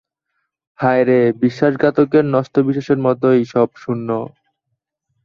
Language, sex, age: Bengali, male, under 19